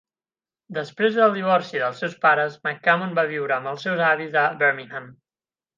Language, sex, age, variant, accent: Catalan, male, 19-29, Central, central